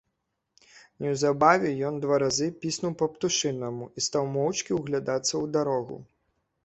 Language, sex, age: Belarusian, male, 19-29